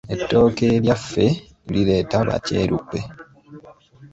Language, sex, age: Ganda, male, 19-29